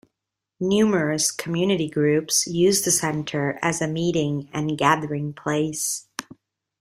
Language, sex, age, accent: English, female, 30-39, United States English